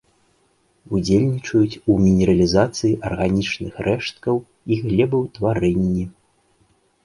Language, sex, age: Belarusian, male, 30-39